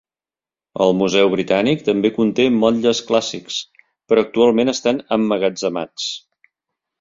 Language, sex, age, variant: Catalan, male, 50-59, Central